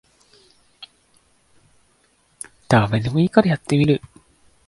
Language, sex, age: Japanese, male, 19-29